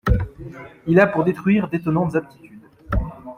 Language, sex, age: French, male, 19-29